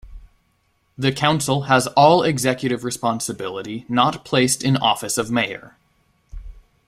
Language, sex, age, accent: English, male, 19-29, United States English